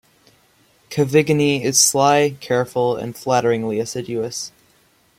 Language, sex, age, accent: English, male, under 19, United States English